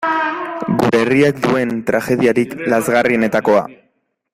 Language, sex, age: Basque, male, 19-29